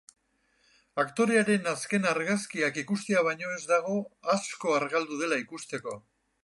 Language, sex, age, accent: Basque, male, 60-69, Erdialdekoa edo Nafarra (Gipuzkoa, Nafarroa)